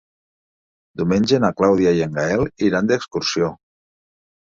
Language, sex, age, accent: Catalan, male, 50-59, valencià